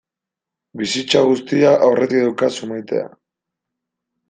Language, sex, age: Basque, male, 19-29